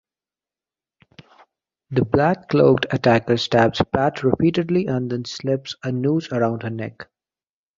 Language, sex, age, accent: English, male, 19-29, England English